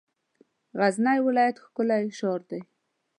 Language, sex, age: Pashto, female, 19-29